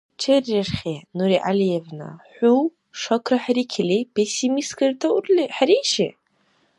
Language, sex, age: Dargwa, female, 19-29